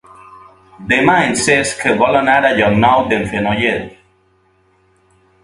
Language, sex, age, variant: Catalan, male, 40-49, Valencià meridional